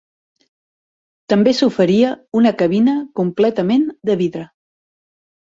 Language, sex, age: Catalan, female, 50-59